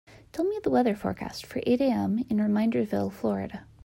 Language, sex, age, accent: English, female, 30-39, United States English